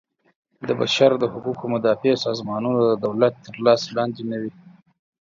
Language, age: Pashto, 30-39